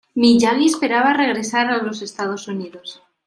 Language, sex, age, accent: Spanish, female, 30-39, España: Centro-Sur peninsular (Madrid, Toledo, Castilla-La Mancha)